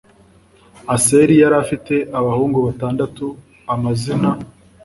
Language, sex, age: Kinyarwanda, male, 19-29